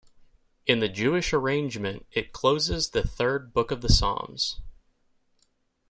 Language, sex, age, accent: English, male, 19-29, United States English